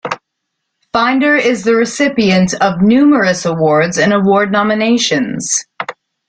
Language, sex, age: English, female, 30-39